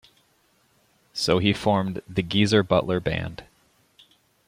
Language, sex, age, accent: English, male, 30-39, United States English